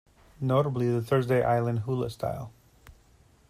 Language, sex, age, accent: English, male, 40-49, United States English